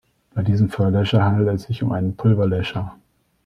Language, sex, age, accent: German, male, 19-29, Österreichisches Deutsch